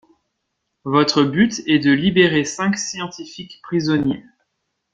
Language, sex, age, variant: French, male, 19-29, Français de métropole